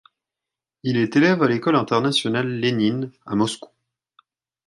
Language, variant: French, Français de métropole